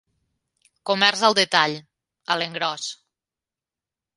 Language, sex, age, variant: Catalan, female, 40-49, Nord-Occidental